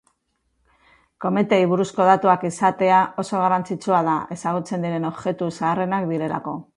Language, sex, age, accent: Basque, female, 50-59, Mendebalekoa (Araba, Bizkaia, Gipuzkoako mendebaleko herri batzuk)